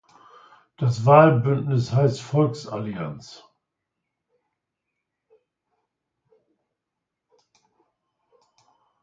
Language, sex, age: German, male, 70-79